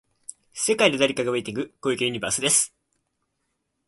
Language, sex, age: Japanese, male, 19-29